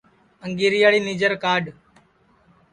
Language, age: Sansi, 19-29